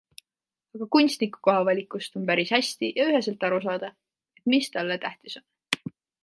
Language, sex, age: Estonian, female, 19-29